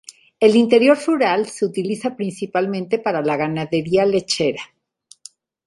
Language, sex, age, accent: Spanish, female, 60-69, México